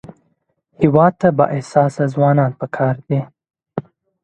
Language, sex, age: Pashto, male, 19-29